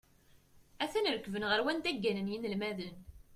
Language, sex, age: Kabyle, female, 19-29